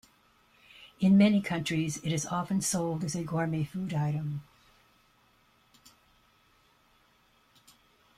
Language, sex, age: English, female, 70-79